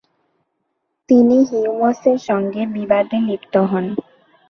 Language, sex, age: Bengali, female, 19-29